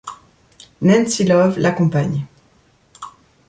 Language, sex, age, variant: French, female, 30-39, Français de métropole